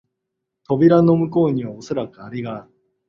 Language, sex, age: Japanese, male, 40-49